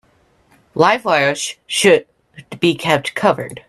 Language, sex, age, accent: English, male, under 19, United States English